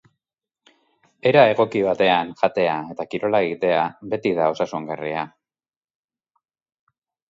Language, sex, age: Basque, male, 50-59